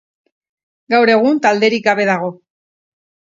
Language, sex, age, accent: Basque, female, 40-49, Erdialdekoa edo Nafarra (Gipuzkoa, Nafarroa)